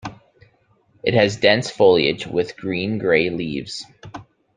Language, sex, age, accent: English, male, 30-39, Canadian English